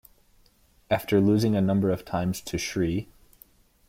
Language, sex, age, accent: English, male, 19-29, United States English